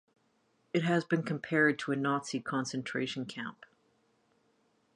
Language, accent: English, Canadian English